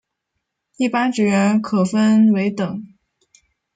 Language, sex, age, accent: Chinese, female, 19-29, 出生地：北京市